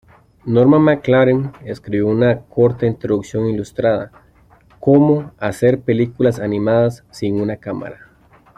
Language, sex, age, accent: Spanish, male, 30-39, América central